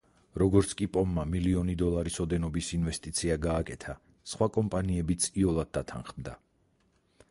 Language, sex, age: Georgian, male, 40-49